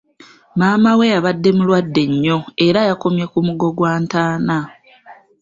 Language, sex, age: Ganda, female, 19-29